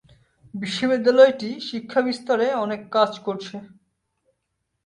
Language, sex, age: Bengali, male, 19-29